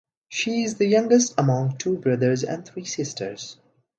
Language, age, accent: English, 19-29, India and South Asia (India, Pakistan, Sri Lanka)